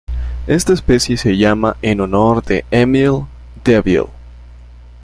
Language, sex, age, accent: Spanish, male, 19-29, México